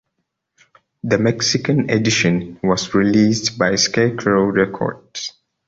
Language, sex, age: English, male, 19-29